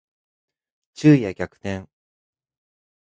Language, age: Japanese, 19-29